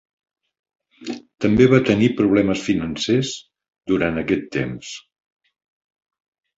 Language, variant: Catalan, Central